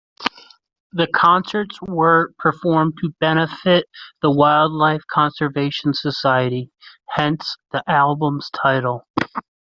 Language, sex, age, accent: English, male, 19-29, United States English